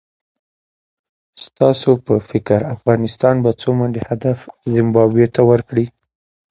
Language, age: Pashto, 19-29